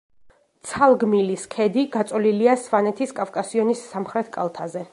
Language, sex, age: Georgian, female, 19-29